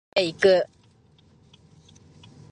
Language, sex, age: Japanese, female, 19-29